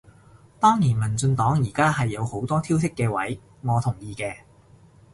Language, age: Cantonese, 40-49